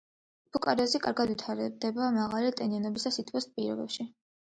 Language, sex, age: Georgian, female, 19-29